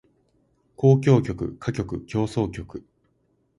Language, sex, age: Japanese, male, 19-29